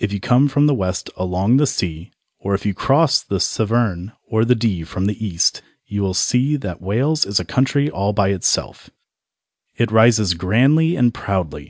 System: none